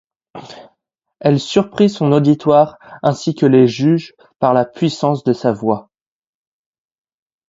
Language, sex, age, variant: French, male, under 19, Français de métropole